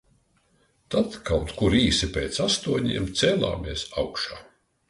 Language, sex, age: Latvian, male, 60-69